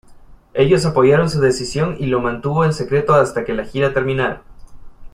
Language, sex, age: Spanish, male, 30-39